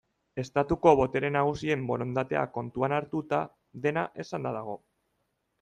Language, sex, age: Basque, male, 30-39